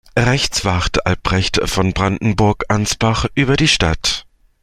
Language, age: German, 30-39